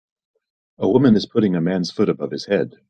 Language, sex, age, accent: English, male, 30-39, United States English